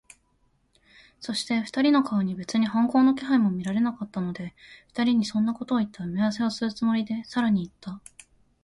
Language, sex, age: Japanese, female, 19-29